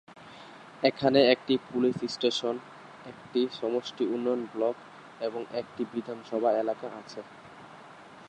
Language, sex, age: Bengali, male, 19-29